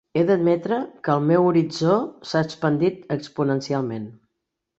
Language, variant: Catalan, Central